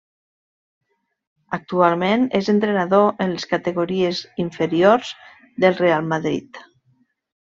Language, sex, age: Catalan, female, 40-49